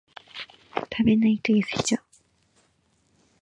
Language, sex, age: Japanese, female, 19-29